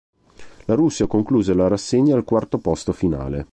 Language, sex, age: Italian, male, 30-39